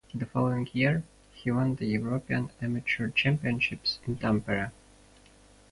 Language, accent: English, United States English